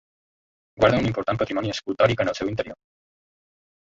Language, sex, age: Catalan, male, under 19